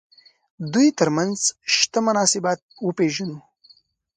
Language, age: Pashto, 19-29